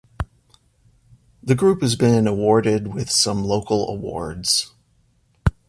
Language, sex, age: English, male, 40-49